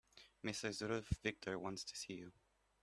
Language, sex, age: English, male, 19-29